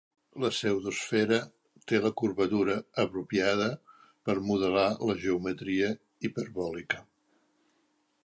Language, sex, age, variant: Catalan, male, 70-79, Central